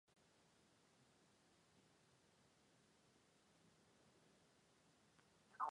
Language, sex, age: Japanese, female, 19-29